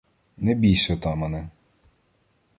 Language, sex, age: Ukrainian, male, 30-39